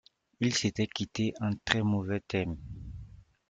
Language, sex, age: French, male, 30-39